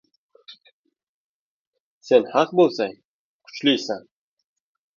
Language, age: Uzbek, 19-29